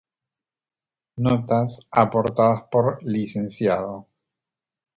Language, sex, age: Spanish, male, 50-59